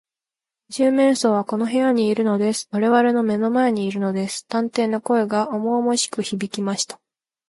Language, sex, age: Japanese, female, 19-29